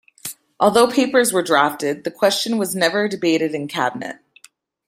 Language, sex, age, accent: English, female, 19-29, United States English